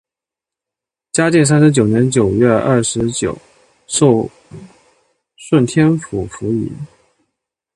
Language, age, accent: Chinese, 19-29, 出生地：江西省